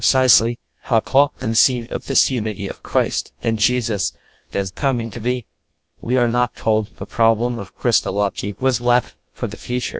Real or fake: fake